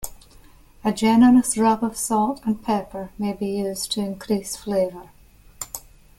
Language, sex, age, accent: English, female, 50-59, Scottish English